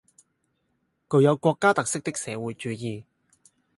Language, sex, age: Cantonese, male, 19-29